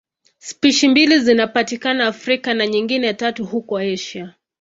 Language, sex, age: Swahili, female, 19-29